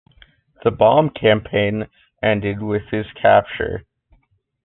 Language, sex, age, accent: English, male, under 19, United States English